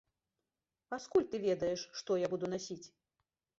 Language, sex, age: Belarusian, female, 50-59